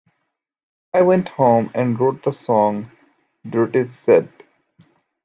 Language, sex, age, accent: English, male, 19-29, United States English